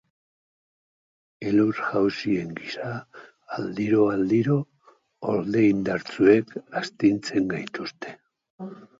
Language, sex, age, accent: Basque, male, 60-69, Mendebalekoa (Araba, Bizkaia, Gipuzkoako mendebaleko herri batzuk)